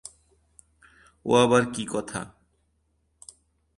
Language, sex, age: Bengali, male, 40-49